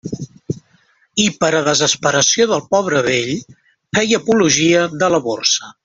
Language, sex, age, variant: Catalan, male, 40-49, Central